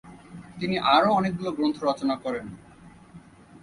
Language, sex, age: Bengali, male, 19-29